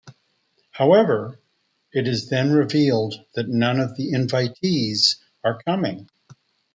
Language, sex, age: English, male, 50-59